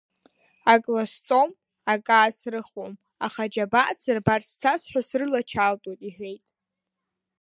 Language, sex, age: Abkhazian, female, under 19